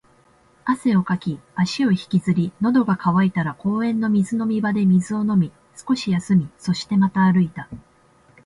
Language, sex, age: Japanese, female, 19-29